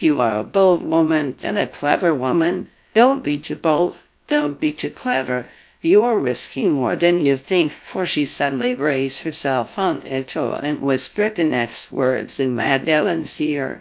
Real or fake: fake